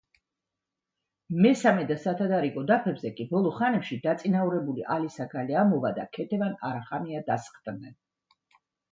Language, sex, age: Georgian, female, 60-69